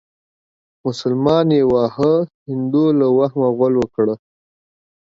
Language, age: Pashto, 19-29